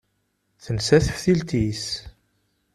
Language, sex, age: Kabyle, male, 30-39